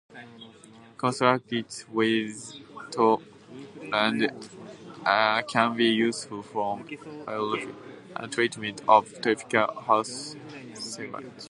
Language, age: English, under 19